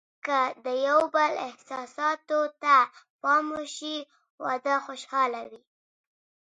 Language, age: Pashto, 30-39